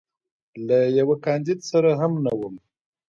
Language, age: Pashto, 30-39